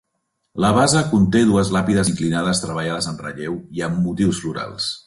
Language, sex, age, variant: Catalan, male, 40-49, Central